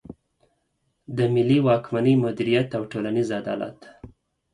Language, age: Pashto, 30-39